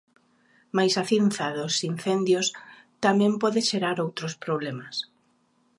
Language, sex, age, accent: Galician, female, 50-59, Normativo (estándar)